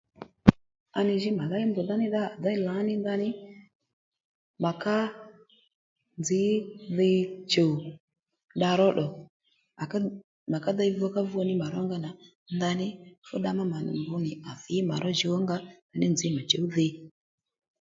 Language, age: Lendu, 19-29